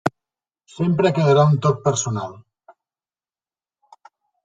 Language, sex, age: Catalan, male, 50-59